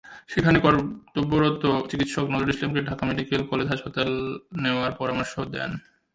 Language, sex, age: Bengali, male, 30-39